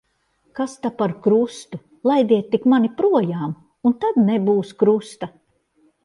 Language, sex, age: Latvian, female, 60-69